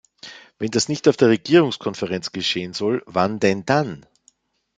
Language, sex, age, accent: German, male, 50-59, Österreichisches Deutsch